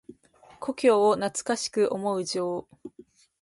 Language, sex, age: Japanese, female, 19-29